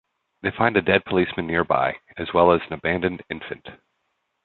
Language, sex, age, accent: English, male, 30-39, United States English